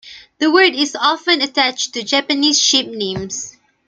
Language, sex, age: English, female, 19-29